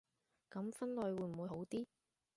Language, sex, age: Cantonese, female, 30-39